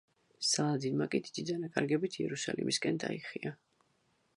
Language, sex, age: Georgian, female, 40-49